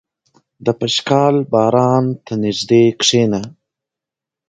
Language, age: Pashto, 19-29